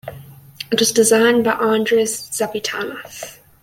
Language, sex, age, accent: English, female, 19-29, Southern African (South Africa, Zimbabwe, Namibia)